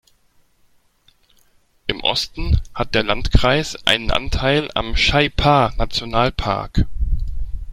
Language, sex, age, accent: German, male, 30-39, Deutschland Deutsch